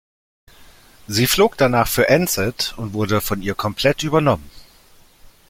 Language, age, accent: German, 30-39, Deutschland Deutsch